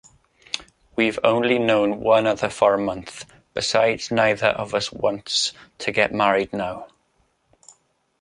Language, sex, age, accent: English, male, 19-29, Welsh English